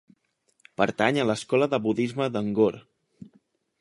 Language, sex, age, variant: Catalan, male, 19-29, Central